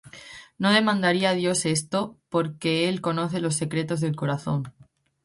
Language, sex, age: Spanish, female, 19-29